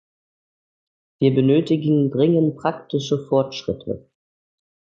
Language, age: German, 19-29